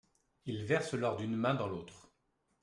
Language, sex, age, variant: French, male, 30-39, Français de métropole